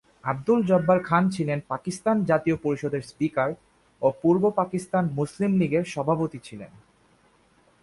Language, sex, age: Bengali, male, 19-29